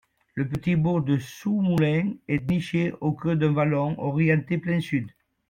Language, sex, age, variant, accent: French, male, 70-79, Français d'Amérique du Nord, Français du Canada